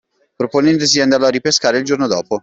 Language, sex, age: Italian, male, 19-29